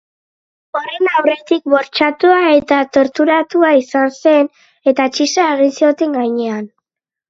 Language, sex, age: Basque, female, under 19